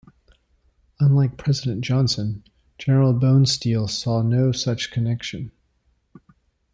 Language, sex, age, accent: English, male, 40-49, United States English